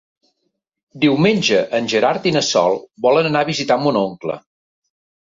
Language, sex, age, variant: Catalan, male, 50-59, Central